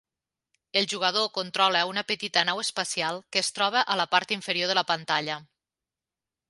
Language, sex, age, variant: Catalan, female, 40-49, Nord-Occidental